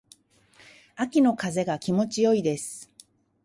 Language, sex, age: Japanese, female, 50-59